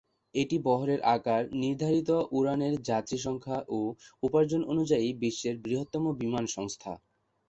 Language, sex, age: Bengali, male, 19-29